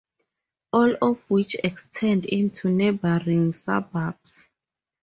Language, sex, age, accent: English, female, 30-39, Southern African (South Africa, Zimbabwe, Namibia)